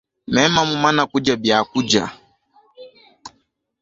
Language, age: Luba-Lulua, 19-29